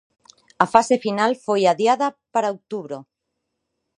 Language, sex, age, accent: Galician, female, 40-49, Normativo (estándar); Neofalante